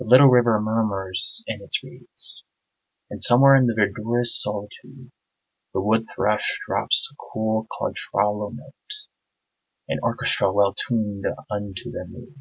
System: none